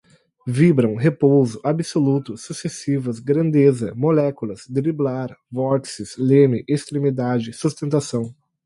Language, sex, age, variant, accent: Portuguese, male, 19-29, Portuguese (Brasil), Gaucho